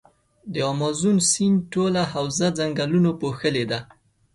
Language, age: Pashto, 19-29